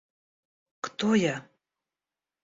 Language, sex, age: Russian, female, 40-49